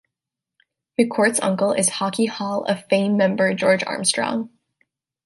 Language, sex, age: English, female, 19-29